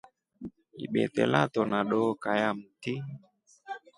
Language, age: Rombo, 19-29